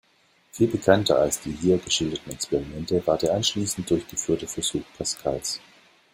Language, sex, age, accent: German, male, 50-59, Deutschland Deutsch